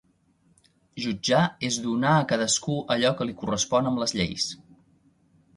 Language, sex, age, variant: Catalan, male, 19-29, Central